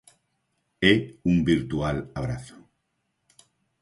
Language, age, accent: Galician, 50-59, Oriental (común en zona oriental)